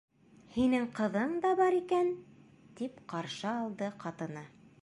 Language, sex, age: Bashkir, female, 30-39